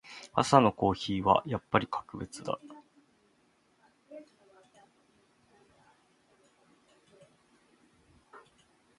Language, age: Japanese, 19-29